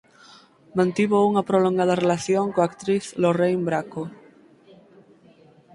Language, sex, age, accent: Galician, female, 19-29, Atlántico (seseo e gheada)